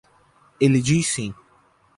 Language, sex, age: Portuguese, male, 19-29